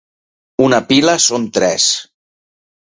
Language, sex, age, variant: Catalan, male, 40-49, Central